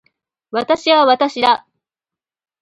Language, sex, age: Japanese, female, 40-49